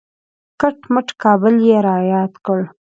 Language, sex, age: Pashto, female, 19-29